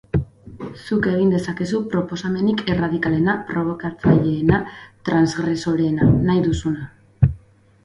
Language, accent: Basque, Mendebalekoa (Araba, Bizkaia, Gipuzkoako mendebaleko herri batzuk)